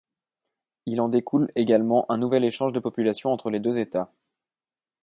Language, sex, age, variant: French, male, 30-39, Français de métropole